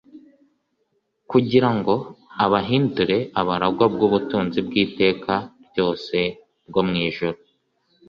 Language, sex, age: Kinyarwanda, male, 19-29